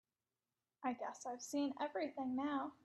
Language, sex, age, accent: English, female, 19-29, United States English